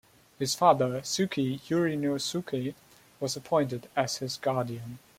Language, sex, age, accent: English, male, 19-29, England English